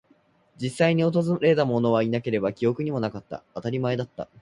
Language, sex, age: Japanese, male, 19-29